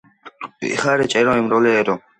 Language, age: Georgian, under 19